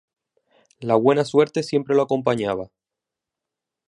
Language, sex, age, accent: Spanish, male, 19-29, España: Islas Canarias